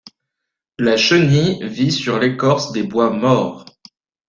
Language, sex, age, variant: French, male, 19-29, Français de métropole